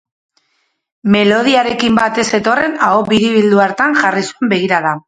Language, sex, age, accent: Basque, female, 40-49, Mendebalekoa (Araba, Bizkaia, Gipuzkoako mendebaleko herri batzuk)